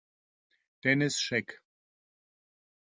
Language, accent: German, Deutschland Deutsch